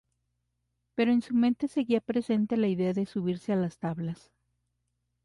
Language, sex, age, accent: Spanish, female, 30-39, México